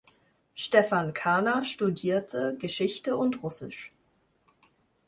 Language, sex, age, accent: German, female, 19-29, Deutschland Deutsch